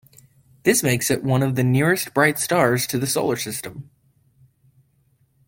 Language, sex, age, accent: English, male, 19-29, United States English